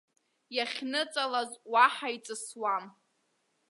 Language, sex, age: Abkhazian, female, under 19